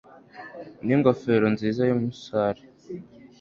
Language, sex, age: Kinyarwanda, male, under 19